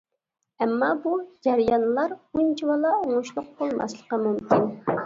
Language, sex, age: Uyghur, female, 19-29